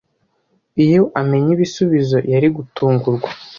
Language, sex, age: Kinyarwanda, male, under 19